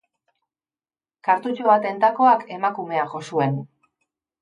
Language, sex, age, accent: Basque, female, 50-59, Mendebalekoa (Araba, Bizkaia, Gipuzkoako mendebaleko herri batzuk)